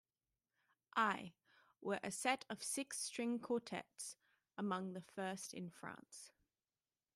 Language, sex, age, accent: English, female, 19-29, Australian English